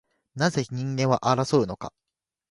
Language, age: Japanese, 19-29